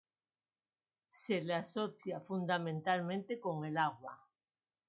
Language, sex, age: Spanish, female, 50-59